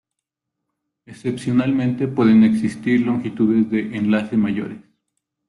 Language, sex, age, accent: Spanish, male, 30-39, México